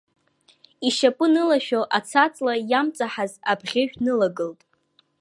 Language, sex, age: Abkhazian, female, under 19